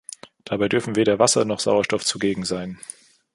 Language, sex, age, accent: German, male, 19-29, Deutschland Deutsch